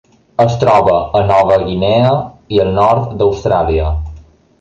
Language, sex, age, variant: Catalan, male, 19-29, Balear